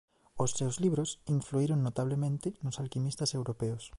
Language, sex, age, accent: Galician, male, 19-29, Central (gheada)